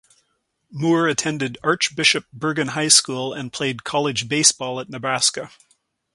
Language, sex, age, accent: English, male, 50-59, Canadian English